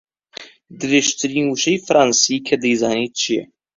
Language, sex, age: Central Kurdish, male, 19-29